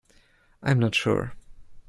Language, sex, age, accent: English, male, 19-29, United States English